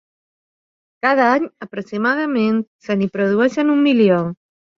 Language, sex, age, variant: Catalan, female, 50-59, Balear